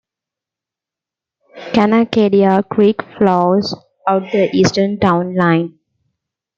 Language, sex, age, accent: English, female, 19-29, India and South Asia (India, Pakistan, Sri Lanka)